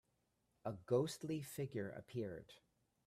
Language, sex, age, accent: English, female, 30-39, United States English